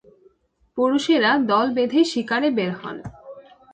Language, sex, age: Bengali, female, under 19